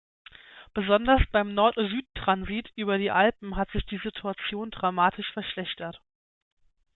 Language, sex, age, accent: German, female, 19-29, Deutschland Deutsch